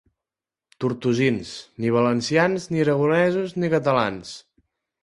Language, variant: Catalan, Central